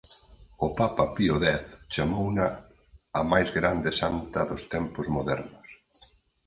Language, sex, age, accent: Galician, male, 40-49, Oriental (común en zona oriental)